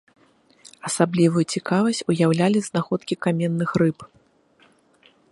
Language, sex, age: Belarusian, female, 30-39